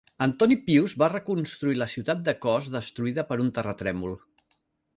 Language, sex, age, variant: Catalan, male, 50-59, Central